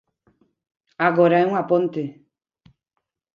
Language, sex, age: Galician, female, 60-69